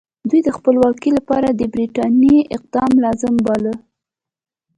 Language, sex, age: Pashto, female, 19-29